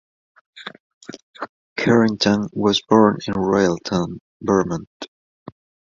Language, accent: English, United States English